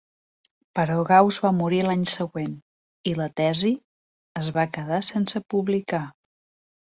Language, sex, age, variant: Catalan, female, 40-49, Central